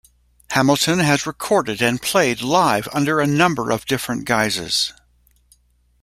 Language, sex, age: English, male, 60-69